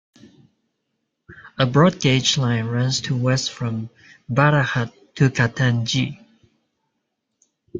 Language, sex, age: English, male, 30-39